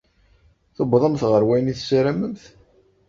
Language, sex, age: Kabyle, male, 30-39